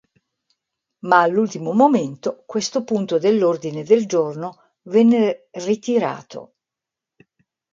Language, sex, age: Italian, female, 60-69